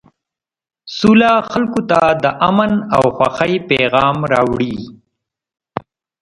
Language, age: Pashto, 30-39